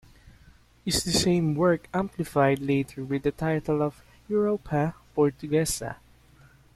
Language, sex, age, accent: English, male, under 19, Filipino